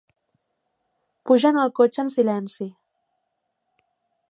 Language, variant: Catalan, Central